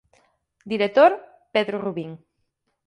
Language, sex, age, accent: Galician, female, 19-29, Atlántico (seseo e gheada)